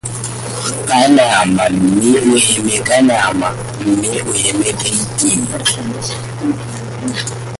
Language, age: Tswana, 19-29